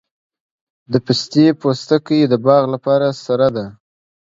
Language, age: Pashto, under 19